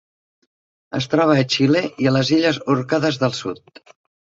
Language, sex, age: Catalan, female, 60-69